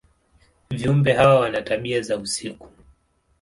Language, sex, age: Swahili, male, 19-29